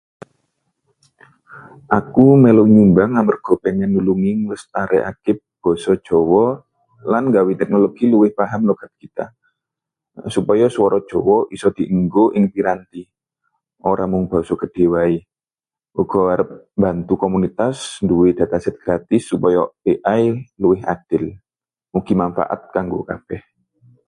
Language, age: Javanese, 30-39